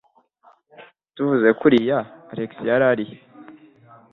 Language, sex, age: Kinyarwanda, male, under 19